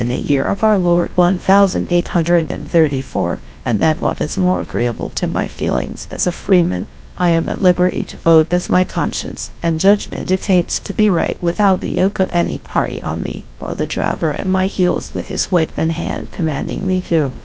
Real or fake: fake